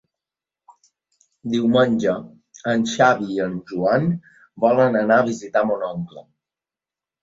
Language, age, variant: Catalan, 19-29, Balear